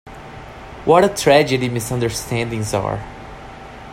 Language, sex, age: English, male, 19-29